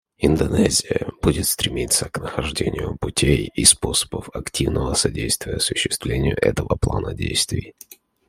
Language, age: Russian, 19-29